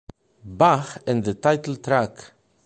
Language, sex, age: English, male, 40-49